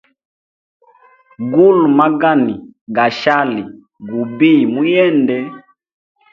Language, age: Hemba, 19-29